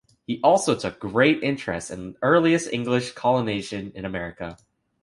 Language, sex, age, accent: English, male, 19-29, United States English